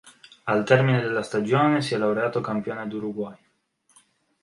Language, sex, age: Italian, male, 19-29